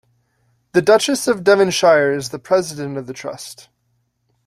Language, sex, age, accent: English, male, 19-29, United States English